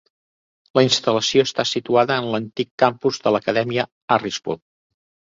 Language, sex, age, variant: Catalan, male, 60-69, Central